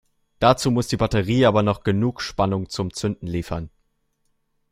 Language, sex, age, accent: German, male, 19-29, Deutschland Deutsch